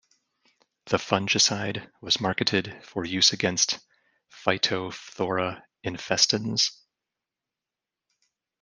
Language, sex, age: English, male, 30-39